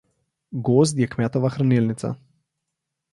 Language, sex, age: Slovenian, male, 19-29